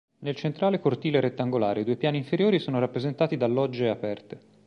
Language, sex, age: Italian, male, 40-49